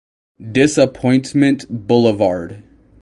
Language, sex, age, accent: English, male, 19-29, United States English